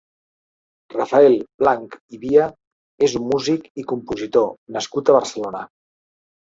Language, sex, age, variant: Catalan, male, 60-69, Central